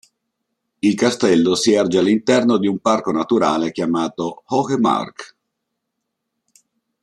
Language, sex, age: Italian, male, 50-59